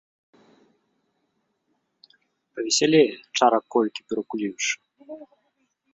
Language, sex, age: Belarusian, male, 19-29